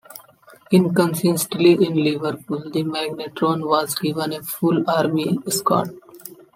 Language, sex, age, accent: English, male, 19-29, India and South Asia (India, Pakistan, Sri Lanka)